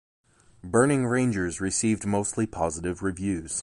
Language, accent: English, United States English